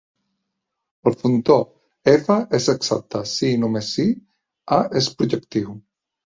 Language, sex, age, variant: Catalan, male, 40-49, Central